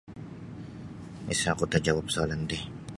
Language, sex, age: Sabah Bisaya, male, 19-29